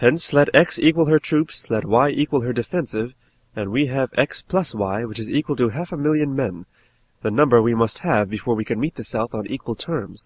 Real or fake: real